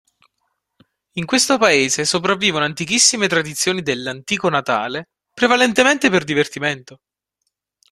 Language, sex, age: Italian, male, 19-29